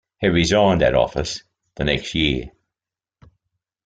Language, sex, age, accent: English, male, 60-69, Australian English